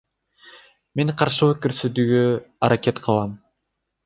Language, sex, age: Kyrgyz, male, under 19